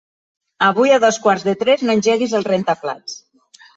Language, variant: Catalan, Central